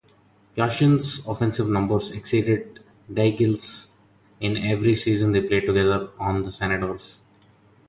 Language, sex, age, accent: English, male, 30-39, India and South Asia (India, Pakistan, Sri Lanka)